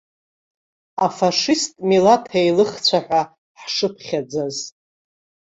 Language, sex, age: Abkhazian, female, 60-69